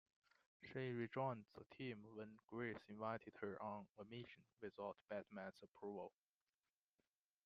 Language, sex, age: English, male, 30-39